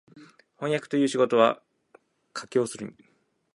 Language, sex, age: Japanese, male, 19-29